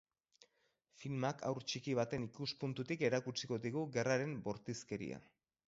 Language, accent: Basque, Erdialdekoa edo Nafarra (Gipuzkoa, Nafarroa)